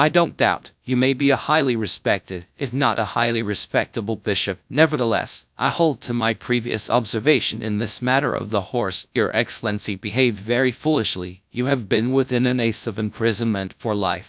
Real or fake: fake